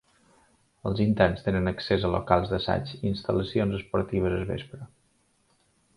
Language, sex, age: Catalan, male, 40-49